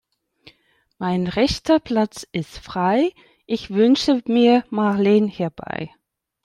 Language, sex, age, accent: German, male, 40-49, Deutschland Deutsch